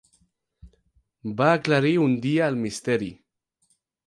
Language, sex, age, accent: Catalan, male, 19-29, aprenent (recent, des del castellà)